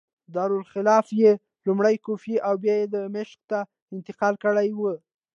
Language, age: Pashto, 19-29